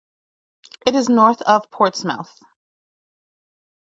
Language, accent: English, United States English